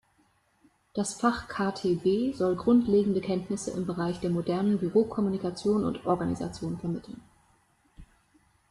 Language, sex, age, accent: German, female, 19-29, Deutschland Deutsch